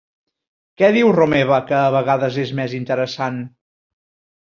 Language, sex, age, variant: Catalan, male, 50-59, Central